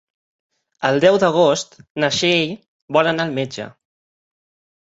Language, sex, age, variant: Catalan, male, 19-29, Balear